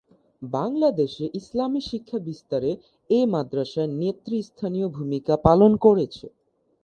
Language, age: Bengali, 19-29